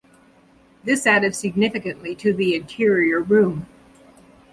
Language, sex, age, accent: English, female, 50-59, United States English